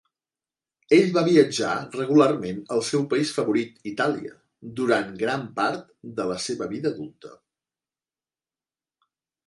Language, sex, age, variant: Catalan, male, 40-49, Central